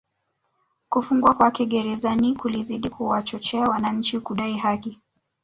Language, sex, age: Swahili, male, 19-29